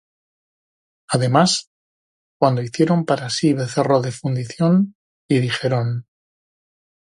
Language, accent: Spanish, España: Norte peninsular (Asturias, Castilla y León, Cantabria, País Vasco, Navarra, Aragón, La Rioja, Guadalajara, Cuenca)